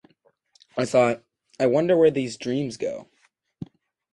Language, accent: English, United States English